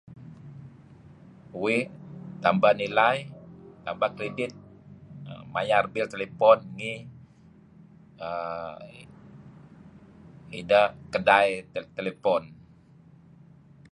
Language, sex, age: Kelabit, male, 50-59